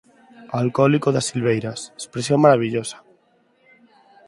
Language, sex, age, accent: Galician, male, under 19, Neofalante